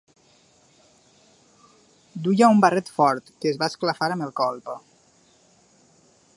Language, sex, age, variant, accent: Catalan, male, 30-39, Valencià meridional, valencià